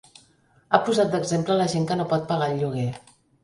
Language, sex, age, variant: Catalan, female, 50-59, Central